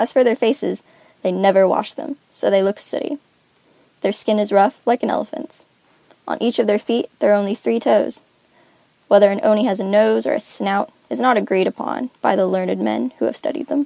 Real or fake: real